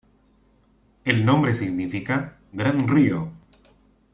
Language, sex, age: Spanish, male, 19-29